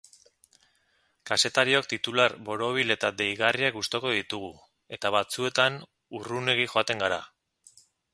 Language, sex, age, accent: Basque, male, 30-39, Mendebalekoa (Araba, Bizkaia, Gipuzkoako mendebaleko herri batzuk)